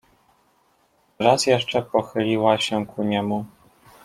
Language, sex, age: Polish, male, 19-29